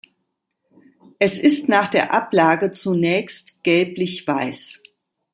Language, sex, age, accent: German, female, 60-69, Deutschland Deutsch